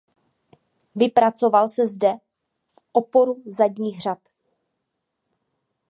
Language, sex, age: Czech, female, 30-39